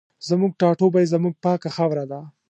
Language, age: Pashto, 30-39